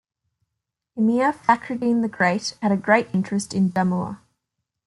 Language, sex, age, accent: English, female, 19-29, Australian English